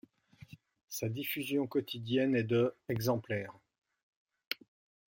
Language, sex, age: French, male, 50-59